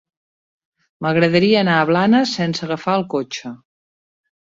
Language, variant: Catalan, Central